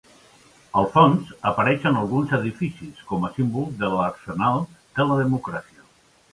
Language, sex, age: Catalan, male, 60-69